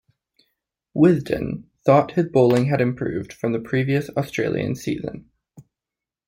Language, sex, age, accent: English, male, 19-29, Canadian English